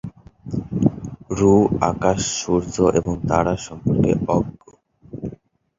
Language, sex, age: Bengali, male, under 19